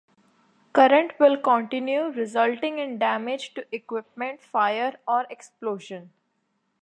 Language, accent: English, India and South Asia (India, Pakistan, Sri Lanka)